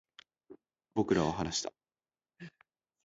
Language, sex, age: Japanese, male, under 19